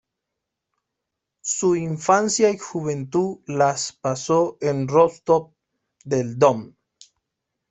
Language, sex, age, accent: Spanish, male, 30-39, Caribe: Cuba, Venezuela, Puerto Rico, República Dominicana, Panamá, Colombia caribeña, México caribeño, Costa del golfo de México